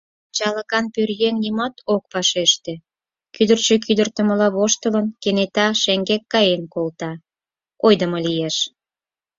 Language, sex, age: Mari, female, 40-49